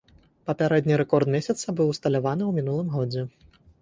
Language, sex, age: Belarusian, male, 19-29